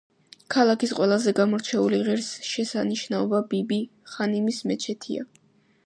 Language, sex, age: Georgian, female, under 19